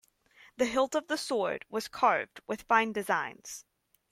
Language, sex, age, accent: English, female, 19-29, United States English